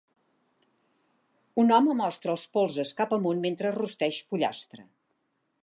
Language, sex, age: Catalan, female, 60-69